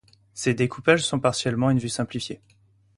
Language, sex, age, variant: French, male, 19-29, Français de métropole